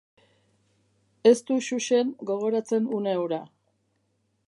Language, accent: Basque, Erdialdekoa edo Nafarra (Gipuzkoa, Nafarroa)